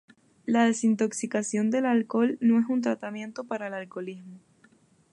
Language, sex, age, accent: Spanish, female, 19-29, España: Islas Canarias